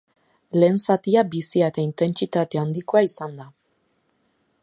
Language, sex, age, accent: Basque, female, 19-29, Erdialdekoa edo Nafarra (Gipuzkoa, Nafarroa)